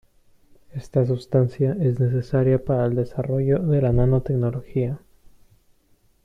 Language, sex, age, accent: Spanish, male, 19-29, Andino-Pacífico: Colombia, Perú, Ecuador, oeste de Bolivia y Venezuela andina